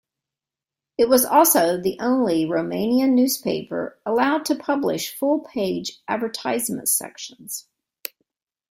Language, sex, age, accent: English, female, 60-69, United States English